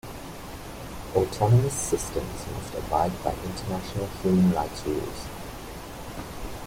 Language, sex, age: English, male, 19-29